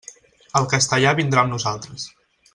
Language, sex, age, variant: Catalan, male, 19-29, Central